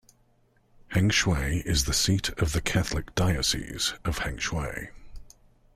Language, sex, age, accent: English, male, 30-39, England English